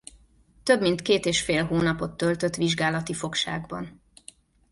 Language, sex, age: Hungarian, female, 40-49